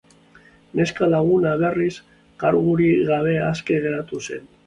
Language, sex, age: Basque, male, 30-39